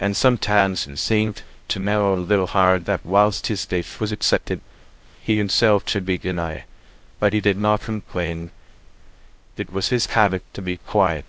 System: TTS, VITS